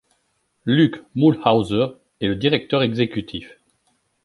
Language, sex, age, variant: French, male, 60-69, Français de métropole